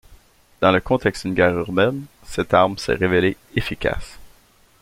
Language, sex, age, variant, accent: French, male, 30-39, Français d'Amérique du Nord, Français du Canada